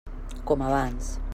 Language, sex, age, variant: Catalan, female, 40-49, Central